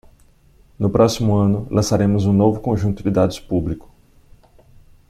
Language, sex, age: Portuguese, male, 19-29